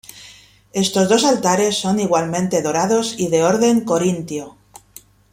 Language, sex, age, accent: Spanish, female, 50-59, España: Centro-Sur peninsular (Madrid, Toledo, Castilla-La Mancha)